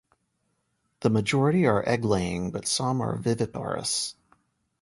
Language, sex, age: English, male, 40-49